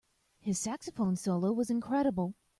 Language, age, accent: English, 30-39, United States English